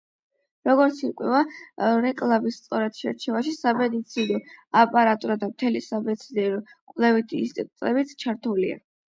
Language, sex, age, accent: Georgian, male, under 19, ჩვეულებრივი